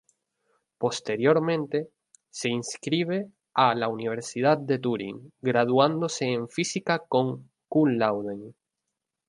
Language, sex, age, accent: Spanish, male, 19-29, España: Islas Canarias